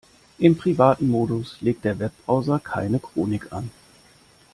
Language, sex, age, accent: German, male, 30-39, Deutschland Deutsch